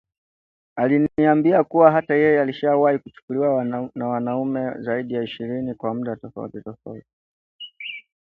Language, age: Swahili, 19-29